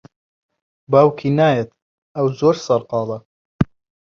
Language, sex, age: Central Kurdish, male, 19-29